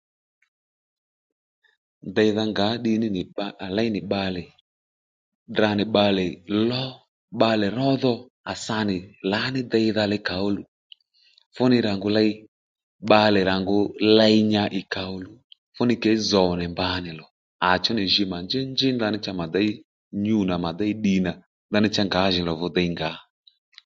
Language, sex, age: Lendu, male, 30-39